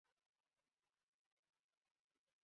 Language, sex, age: Bengali, female, 19-29